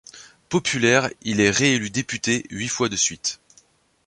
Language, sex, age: French, male, 30-39